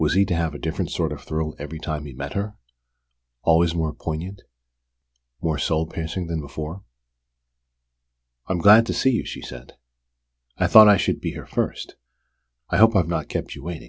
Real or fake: real